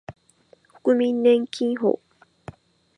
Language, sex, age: Japanese, female, 19-29